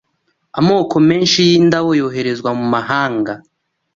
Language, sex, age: Kinyarwanda, male, 30-39